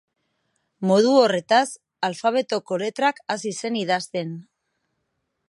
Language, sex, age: Basque, female, 40-49